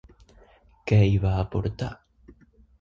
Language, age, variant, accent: Catalan, under 19, Central, central